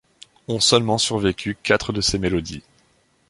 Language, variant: French, Français de métropole